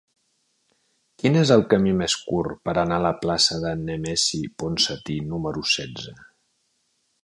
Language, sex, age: Catalan, male, 50-59